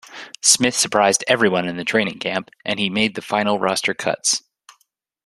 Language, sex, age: English, male, 19-29